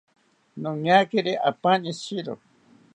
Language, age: South Ucayali Ashéninka, 60-69